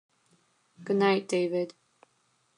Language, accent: English, United States English